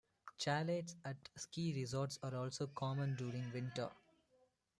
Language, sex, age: English, male, under 19